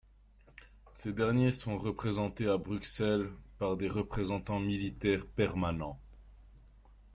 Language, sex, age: French, male, 19-29